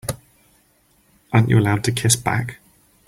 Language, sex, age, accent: English, male, 40-49, England English